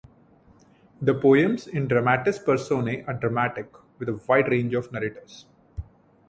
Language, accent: English, India and South Asia (India, Pakistan, Sri Lanka)